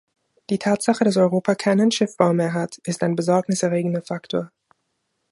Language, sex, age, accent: German, female, 19-29, Österreichisches Deutsch